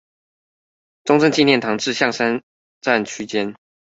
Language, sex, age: Chinese, male, 19-29